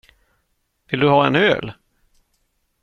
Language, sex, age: Swedish, male, 50-59